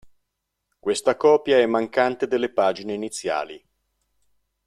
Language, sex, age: Italian, male, 50-59